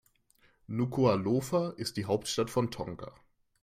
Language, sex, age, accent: German, male, 19-29, Deutschland Deutsch